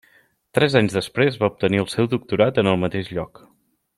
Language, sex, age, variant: Catalan, male, 30-39, Central